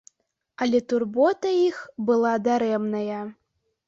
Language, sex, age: Belarusian, female, under 19